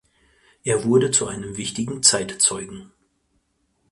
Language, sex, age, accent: German, male, 40-49, Deutschland Deutsch